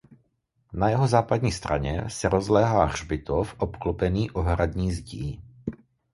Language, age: Czech, 40-49